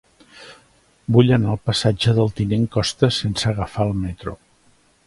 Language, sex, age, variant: Catalan, male, 60-69, Central